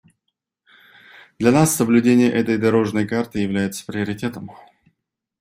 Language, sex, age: Russian, male, 19-29